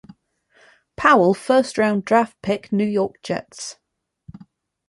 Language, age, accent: English, 30-39, England English